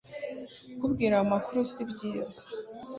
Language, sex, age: Kinyarwanda, female, 19-29